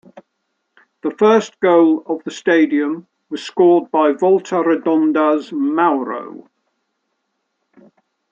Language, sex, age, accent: English, male, 70-79, England English